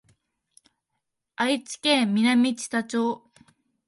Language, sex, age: Japanese, female, 19-29